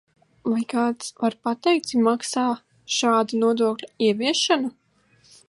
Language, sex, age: Latvian, female, under 19